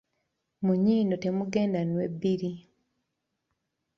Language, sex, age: Ganda, female, 19-29